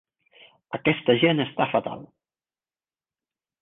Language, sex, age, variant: Catalan, male, 50-59, Central